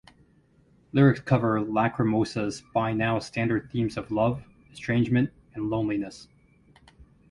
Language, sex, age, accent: English, male, 40-49, United States English